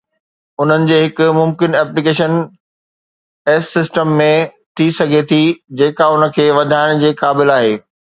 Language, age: Sindhi, 40-49